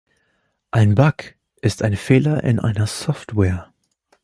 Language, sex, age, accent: German, male, 19-29, Deutschland Deutsch